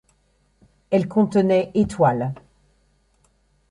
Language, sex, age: French, female, 50-59